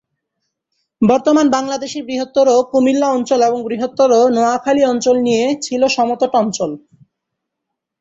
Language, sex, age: Bengali, male, 19-29